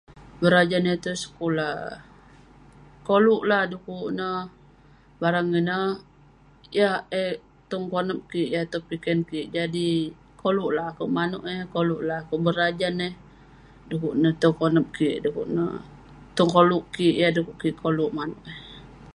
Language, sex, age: Western Penan, female, 19-29